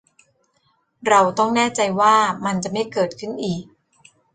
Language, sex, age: Thai, female, 40-49